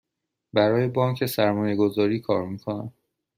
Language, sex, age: Persian, male, 30-39